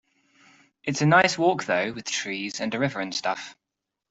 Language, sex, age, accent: English, male, 19-29, England English